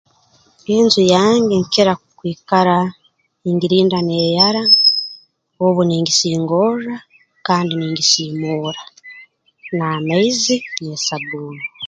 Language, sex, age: Tooro, female, 30-39